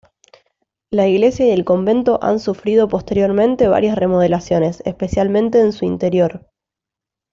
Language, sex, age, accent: Spanish, female, 19-29, Rioplatense: Argentina, Uruguay, este de Bolivia, Paraguay